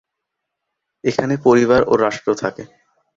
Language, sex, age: Bengali, male, under 19